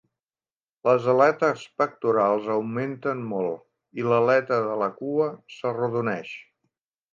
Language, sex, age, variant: Catalan, male, 50-59, Central